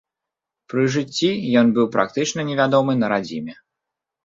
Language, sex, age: Belarusian, male, 30-39